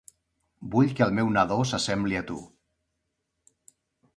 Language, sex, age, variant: Catalan, male, 40-49, Central